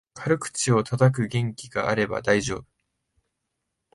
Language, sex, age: Japanese, male, 19-29